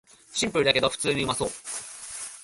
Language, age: Japanese, 19-29